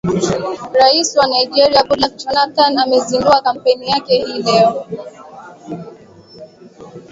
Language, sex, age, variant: Swahili, female, 19-29, Kiswahili Sanifu (EA)